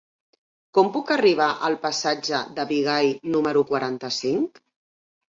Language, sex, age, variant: Catalan, female, 50-59, Central